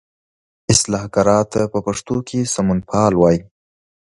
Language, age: Pashto, 19-29